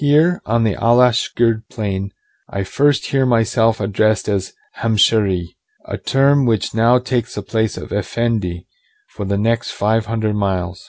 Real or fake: real